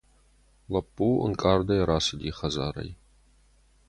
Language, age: Ossetic, 30-39